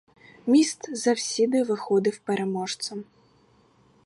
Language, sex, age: Ukrainian, female, 19-29